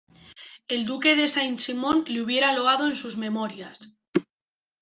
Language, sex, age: Spanish, female, 19-29